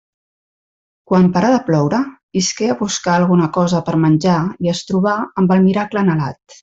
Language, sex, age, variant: Catalan, female, 40-49, Central